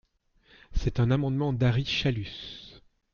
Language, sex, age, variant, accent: French, male, 30-39, Français d'Europe, Français de Belgique